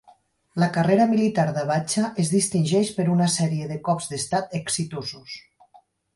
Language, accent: Catalan, valencià